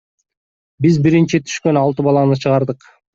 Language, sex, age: Kyrgyz, male, 40-49